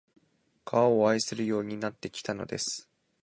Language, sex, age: Japanese, male, 19-29